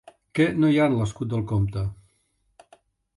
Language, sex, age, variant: Catalan, male, 60-69, Central